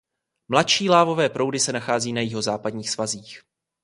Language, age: Czech, 19-29